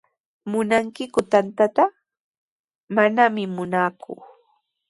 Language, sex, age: Sihuas Ancash Quechua, female, 19-29